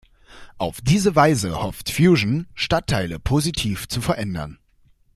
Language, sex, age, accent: German, male, under 19, Deutschland Deutsch